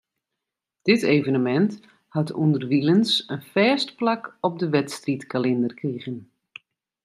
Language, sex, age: Western Frisian, female, 30-39